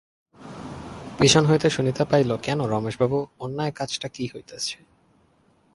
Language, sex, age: Bengali, male, 19-29